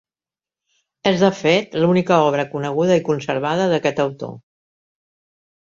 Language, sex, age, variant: Catalan, female, 60-69, Central